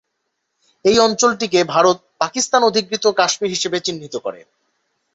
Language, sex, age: Bengali, male, 19-29